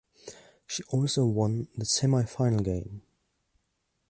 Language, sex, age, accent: English, male, under 19, England English